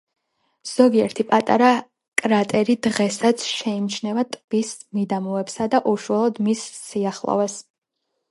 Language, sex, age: Georgian, female, 19-29